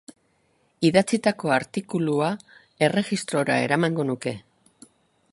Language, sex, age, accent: Basque, female, 60-69, Erdialdekoa edo Nafarra (Gipuzkoa, Nafarroa)